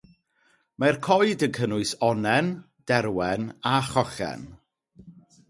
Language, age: Welsh, 30-39